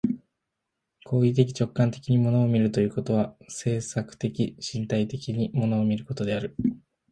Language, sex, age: Japanese, male, under 19